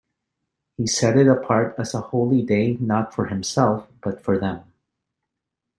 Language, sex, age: English, male, 40-49